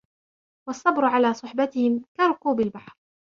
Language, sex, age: Arabic, female, 19-29